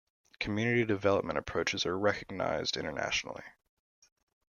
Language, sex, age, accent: English, male, under 19, United States English